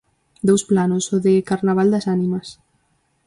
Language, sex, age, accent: Galician, female, 19-29, Oriental (común en zona oriental)